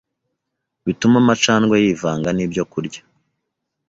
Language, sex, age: Kinyarwanda, male, 19-29